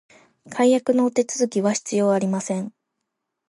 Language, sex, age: Japanese, female, 19-29